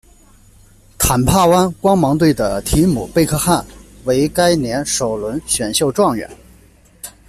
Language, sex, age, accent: Chinese, male, 30-39, 出生地：江苏省